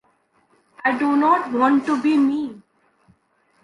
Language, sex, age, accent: English, female, 19-29, India and South Asia (India, Pakistan, Sri Lanka)